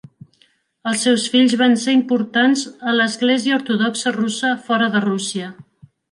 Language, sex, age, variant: Catalan, female, 40-49, Central